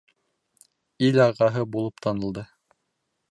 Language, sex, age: Bashkir, male, 19-29